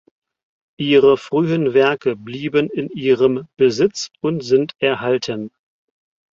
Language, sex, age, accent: German, male, 30-39, Deutschland Deutsch